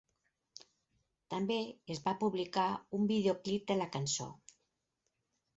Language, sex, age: Catalan, female, 50-59